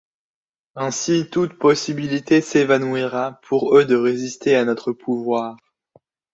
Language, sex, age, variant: French, male, 19-29, Français de métropole